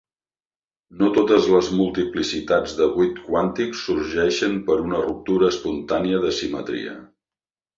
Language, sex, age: Catalan, male, 50-59